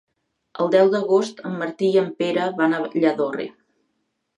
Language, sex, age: Catalan, female, 40-49